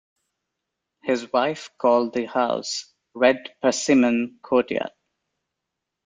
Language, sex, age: English, male, 30-39